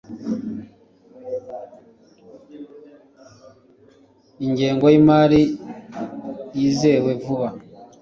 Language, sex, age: Kinyarwanda, male, 30-39